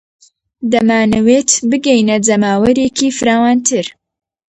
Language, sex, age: Central Kurdish, female, under 19